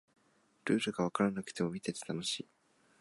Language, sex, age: Japanese, male, 19-29